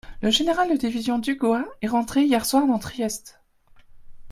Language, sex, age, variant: French, female, 19-29, Français de métropole